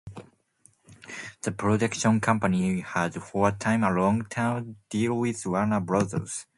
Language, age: English, 19-29